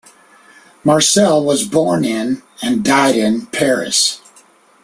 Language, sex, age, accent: English, male, 50-59, United States English